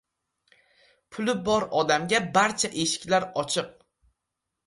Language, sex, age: Uzbek, male, 19-29